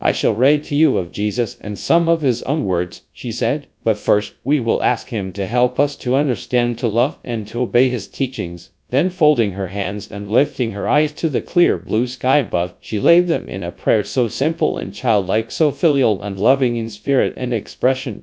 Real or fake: fake